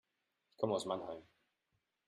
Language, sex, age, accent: German, male, 30-39, Deutschland Deutsch